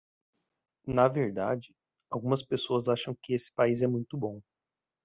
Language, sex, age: Portuguese, male, 30-39